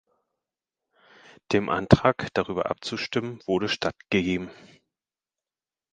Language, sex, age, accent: German, male, 40-49, Deutschland Deutsch; Hochdeutsch